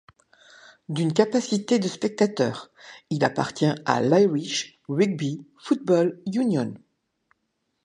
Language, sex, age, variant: French, female, 60-69, Français de métropole